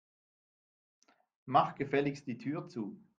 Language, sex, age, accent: German, male, 50-59, Schweizerdeutsch